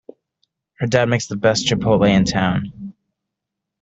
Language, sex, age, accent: English, male, 19-29, United States English